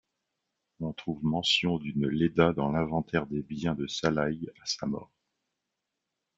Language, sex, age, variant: French, male, 40-49, Français de métropole